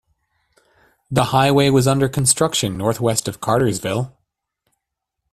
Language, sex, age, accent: English, male, 30-39, United States English